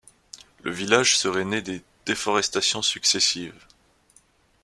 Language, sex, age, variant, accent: French, male, 19-29, Français d'Europe, Français de Suisse